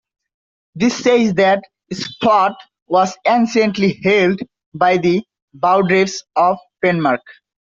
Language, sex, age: English, male, under 19